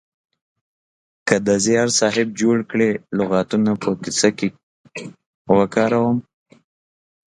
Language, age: Pashto, 19-29